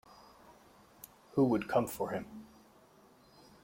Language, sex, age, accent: English, male, 19-29, United States English